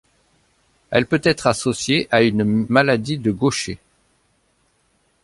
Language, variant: French, Français de métropole